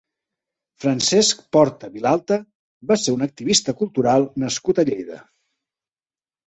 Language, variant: Catalan, Central